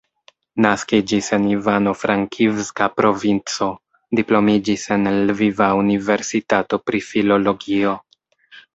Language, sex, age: Esperanto, male, 30-39